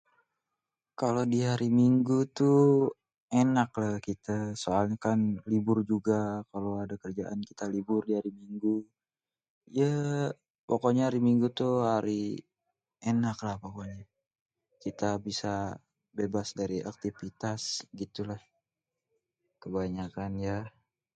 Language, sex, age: Betawi, male, 19-29